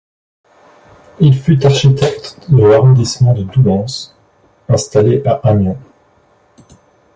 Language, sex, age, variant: French, male, 40-49, Français de métropole